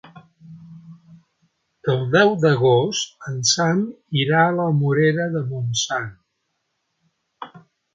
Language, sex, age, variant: Catalan, male, 60-69, Central